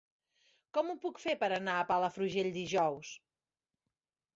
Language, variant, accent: Catalan, Central, central